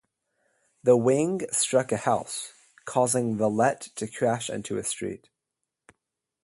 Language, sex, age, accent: English, male, 30-39, United States English